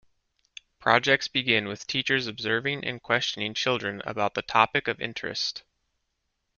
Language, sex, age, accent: English, male, 40-49, United States English